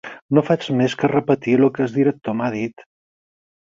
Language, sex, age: Catalan, male, 50-59